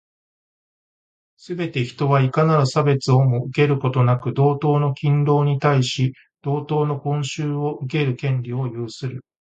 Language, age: Japanese, 40-49